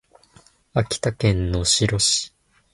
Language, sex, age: Japanese, male, 19-29